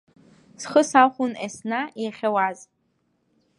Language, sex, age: Abkhazian, female, under 19